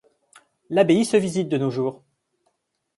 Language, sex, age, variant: French, male, 30-39, Français de métropole